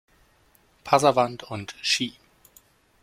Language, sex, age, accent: German, male, 19-29, Deutschland Deutsch